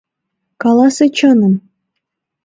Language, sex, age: Mari, female, under 19